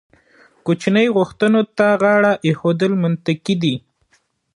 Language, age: Pashto, 19-29